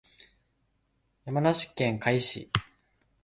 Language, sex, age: Japanese, male, 19-29